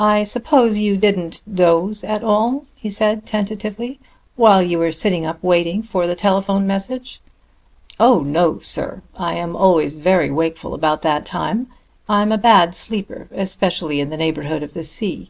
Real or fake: real